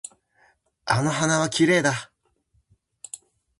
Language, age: Japanese, 50-59